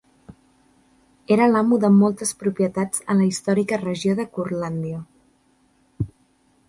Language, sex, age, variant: Catalan, female, 19-29, Central